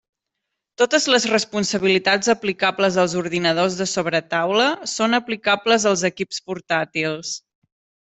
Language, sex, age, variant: Catalan, female, 40-49, Central